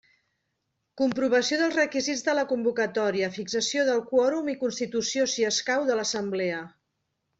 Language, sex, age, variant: Catalan, male, 50-59, Central